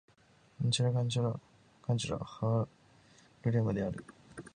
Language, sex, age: Japanese, male, 19-29